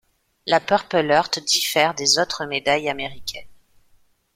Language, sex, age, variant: French, female, 40-49, Français de métropole